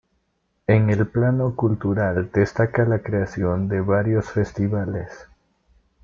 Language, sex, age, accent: Spanish, male, 19-29, América central